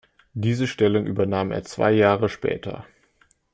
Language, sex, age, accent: German, male, under 19, Deutschland Deutsch